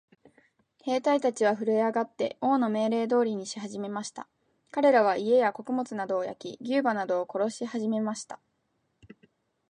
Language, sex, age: Japanese, female, 19-29